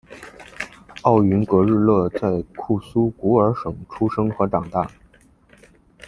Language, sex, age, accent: Chinese, male, 19-29, 出生地：河南省